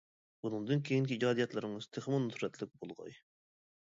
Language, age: Uyghur, 19-29